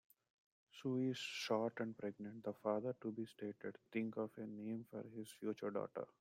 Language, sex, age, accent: English, male, 30-39, India and South Asia (India, Pakistan, Sri Lanka)